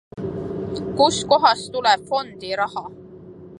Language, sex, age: Estonian, female, 19-29